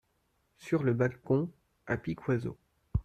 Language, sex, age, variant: French, male, 19-29, Français de métropole